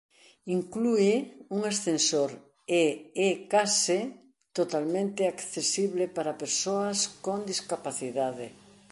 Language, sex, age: Galician, female, 60-69